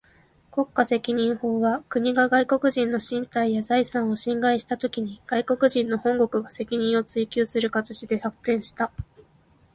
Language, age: Japanese, 19-29